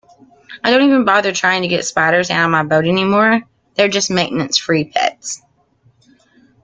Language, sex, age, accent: English, female, 30-39, United States English